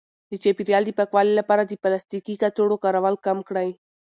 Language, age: Pashto, 19-29